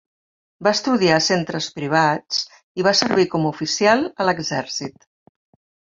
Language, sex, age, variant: Catalan, female, 50-59, Central